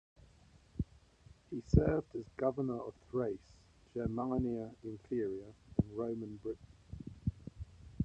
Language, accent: English, England English